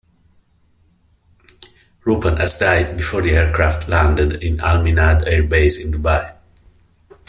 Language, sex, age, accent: English, male, 50-59, England English